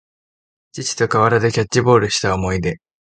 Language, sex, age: Japanese, male, 19-29